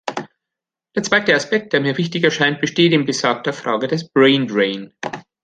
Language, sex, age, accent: German, male, 50-59, Deutschland Deutsch